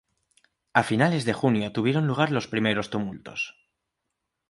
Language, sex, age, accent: Spanish, male, 19-29, España: Norte peninsular (Asturias, Castilla y León, Cantabria, País Vasco, Navarra, Aragón, La Rioja, Guadalajara, Cuenca)